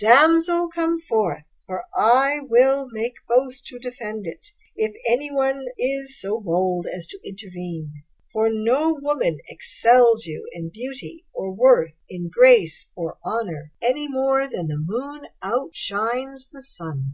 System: none